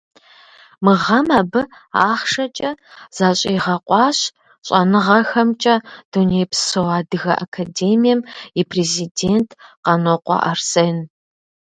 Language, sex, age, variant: Kabardian, female, 30-39, Адыгэбзэ (Къэбэрдей, Кирил, псоми зэдай)